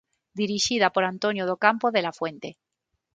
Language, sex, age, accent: Galician, female, 40-49, Normativo (estándar); Neofalante